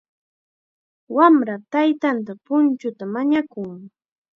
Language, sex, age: Chiquián Ancash Quechua, female, 19-29